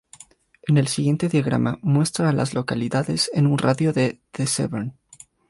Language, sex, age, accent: Spanish, male, 19-29, Andino-Pacífico: Colombia, Perú, Ecuador, oeste de Bolivia y Venezuela andina